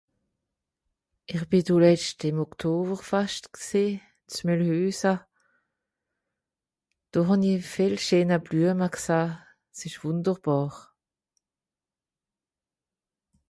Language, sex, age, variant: Swiss German, female, 50-59, Südniederàlemmànisch (Kolmer, Gawìller, Mìlhüüsa, Àltkìrich, usw.)